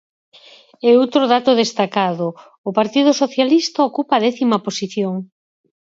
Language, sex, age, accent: Galician, female, 50-59, Central (gheada)